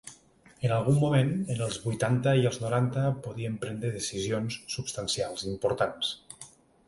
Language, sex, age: Catalan, male, 40-49